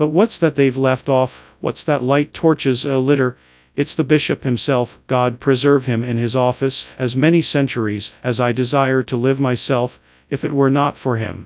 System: TTS, FastPitch